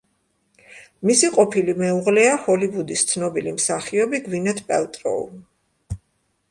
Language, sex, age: Georgian, female, 60-69